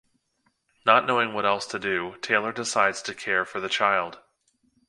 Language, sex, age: English, male, 30-39